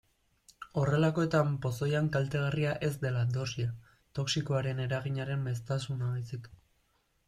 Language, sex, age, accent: Basque, male, 19-29, Mendebalekoa (Araba, Bizkaia, Gipuzkoako mendebaleko herri batzuk)